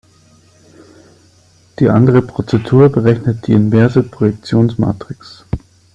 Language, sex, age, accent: German, male, 30-39, Deutschland Deutsch